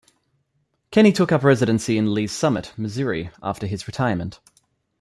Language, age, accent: English, 19-29, Australian English